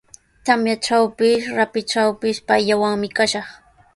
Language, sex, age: Sihuas Ancash Quechua, female, 19-29